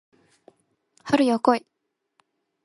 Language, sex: Japanese, female